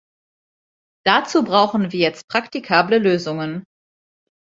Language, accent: German, Deutschland Deutsch